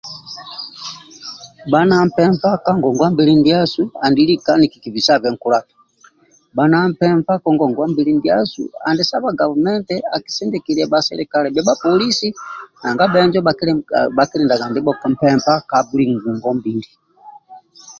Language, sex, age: Amba (Uganda), male, 60-69